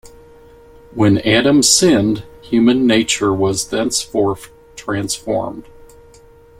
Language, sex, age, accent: English, male, 60-69, United States English